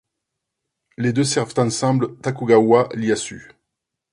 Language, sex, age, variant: French, male, 40-49, Français de métropole